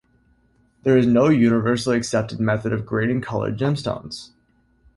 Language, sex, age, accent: English, male, 19-29, United States English